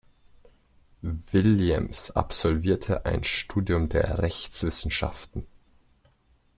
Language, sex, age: German, male, 19-29